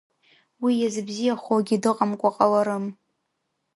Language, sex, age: Abkhazian, female, 19-29